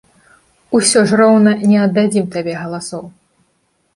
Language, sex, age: Belarusian, female, 19-29